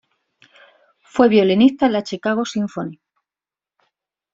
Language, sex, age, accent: Spanish, female, 40-49, España: Sur peninsular (Andalucia, Extremadura, Murcia)